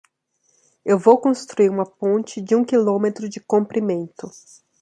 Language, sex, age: Portuguese, female, 40-49